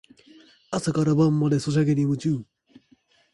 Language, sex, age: Japanese, male, 19-29